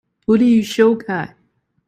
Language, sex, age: Chinese, male, 19-29